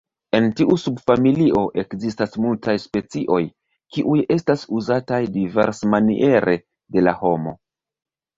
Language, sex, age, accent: Esperanto, male, 30-39, Internacia